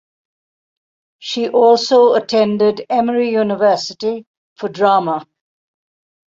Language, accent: English, India and South Asia (India, Pakistan, Sri Lanka)